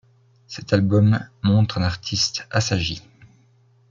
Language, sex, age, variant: French, male, 19-29, Français de métropole